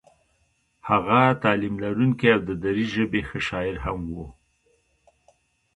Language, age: Pashto, 60-69